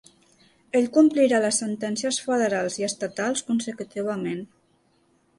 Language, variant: Catalan, Central